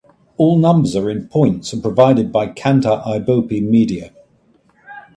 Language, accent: English, England English